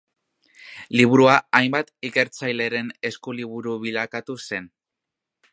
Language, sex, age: Basque, male, under 19